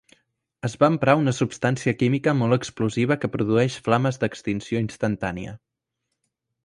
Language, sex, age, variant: Catalan, male, under 19, Central